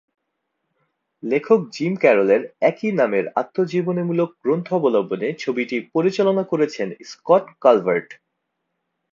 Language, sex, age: Bengali, male, 19-29